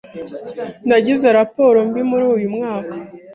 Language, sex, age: Kinyarwanda, female, 19-29